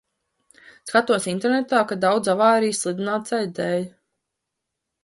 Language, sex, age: Latvian, female, 19-29